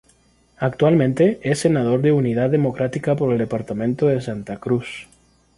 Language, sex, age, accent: Spanish, male, 30-39, América central